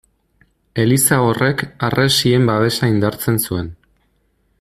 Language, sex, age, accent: Basque, male, 30-39, Erdialdekoa edo Nafarra (Gipuzkoa, Nafarroa)